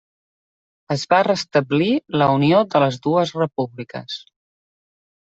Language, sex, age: Catalan, female, 40-49